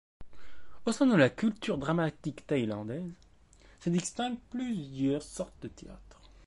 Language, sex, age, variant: French, male, 19-29, Français de métropole